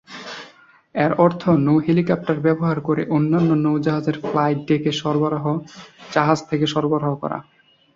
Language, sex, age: Bengali, male, 19-29